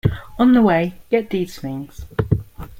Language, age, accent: English, under 19, England English